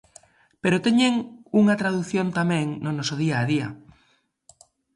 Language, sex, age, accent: Galician, male, 19-29, Normativo (estándar)